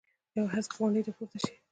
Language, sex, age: Pashto, female, 30-39